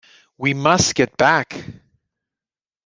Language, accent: English, Canadian English